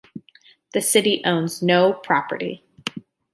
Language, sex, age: English, female, 19-29